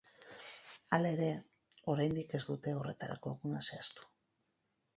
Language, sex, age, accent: Basque, female, 40-49, Mendebalekoa (Araba, Bizkaia, Gipuzkoako mendebaleko herri batzuk)